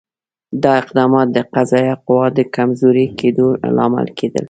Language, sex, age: Pashto, female, 50-59